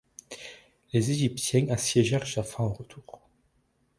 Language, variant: French, Français de métropole